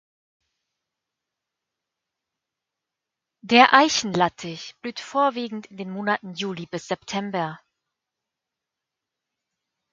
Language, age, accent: German, 19-29, Deutschland Deutsch